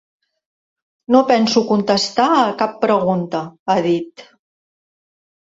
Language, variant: Catalan, Central